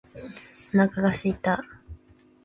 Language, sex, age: Japanese, female, 19-29